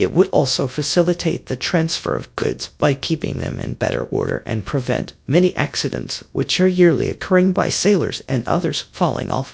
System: TTS, GradTTS